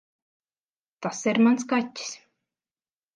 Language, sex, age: Latvian, female, 30-39